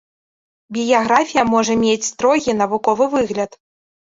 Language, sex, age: Belarusian, female, 19-29